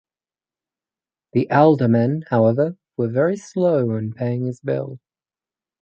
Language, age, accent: English, under 19, Australian English